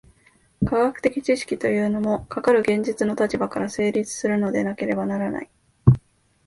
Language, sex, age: Japanese, female, 19-29